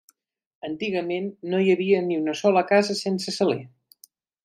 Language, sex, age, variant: Catalan, male, 19-29, Central